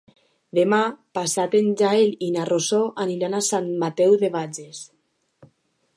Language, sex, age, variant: Catalan, female, under 19, Alacantí